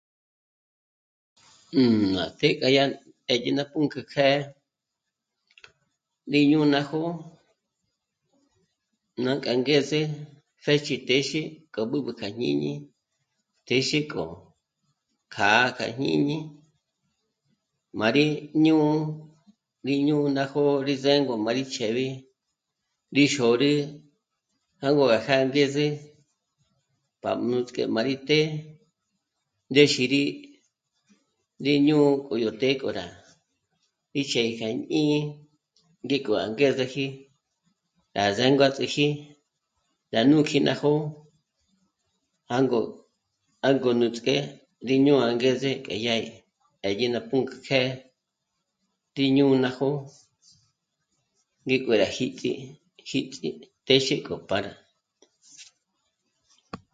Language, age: Michoacán Mazahua, 19-29